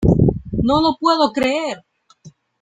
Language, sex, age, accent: Spanish, male, under 19, Caribe: Cuba, Venezuela, Puerto Rico, República Dominicana, Panamá, Colombia caribeña, México caribeño, Costa del golfo de México